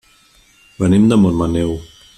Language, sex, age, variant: Catalan, male, 40-49, Central